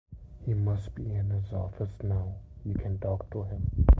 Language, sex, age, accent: English, male, 19-29, India and South Asia (India, Pakistan, Sri Lanka)